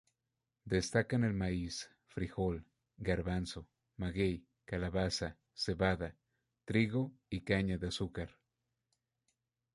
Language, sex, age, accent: Spanish, male, 19-29, México